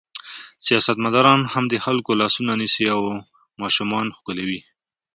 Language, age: Pashto, 30-39